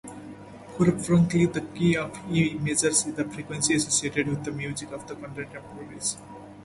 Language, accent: English, India and South Asia (India, Pakistan, Sri Lanka)